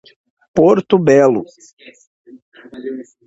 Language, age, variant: Portuguese, 40-49, Portuguese (Brasil)